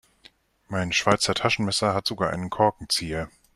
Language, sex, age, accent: German, male, 50-59, Deutschland Deutsch